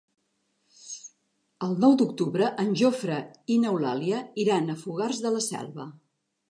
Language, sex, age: Catalan, female, 60-69